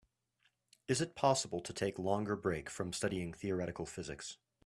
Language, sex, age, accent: English, male, 19-29, United States English